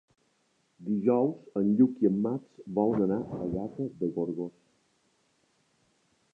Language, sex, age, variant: Catalan, male, 60-69, Balear